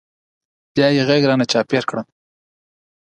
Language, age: Pashto, 19-29